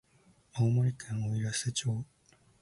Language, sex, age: Japanese, male, 19-29